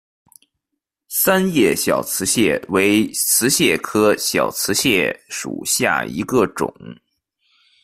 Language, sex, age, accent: Chinese, male, 19-29, 出生地：北京市